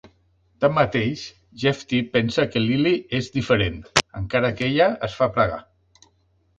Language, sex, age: Catalan, male, 50-59